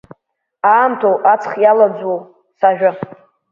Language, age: Abkhazian, under 19